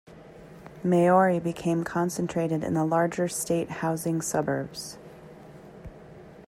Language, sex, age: English, female, 30-39